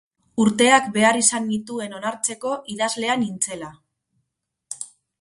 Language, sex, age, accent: Basque, female, 40-49, Mendebalekoa (Araba, Bizkaia, Gipuzkoako mendebaleko herri batzuk)